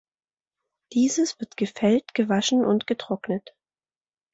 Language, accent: German, Deutschland Deutsch